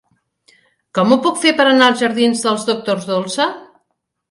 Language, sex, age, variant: Catalan, female, 50-59, Central